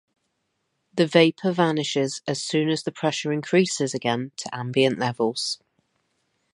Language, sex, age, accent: English, female, 30-39, England English